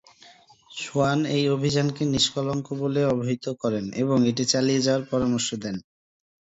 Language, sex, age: Bengali, male, 30-39